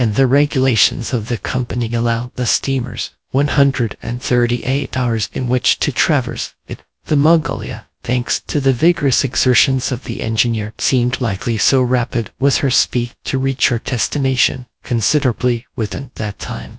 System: TTS, GradTTS